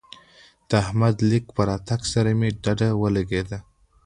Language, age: Pashto, under 19